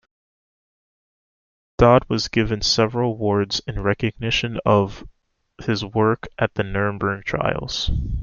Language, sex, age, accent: English, male, 19-29, United States English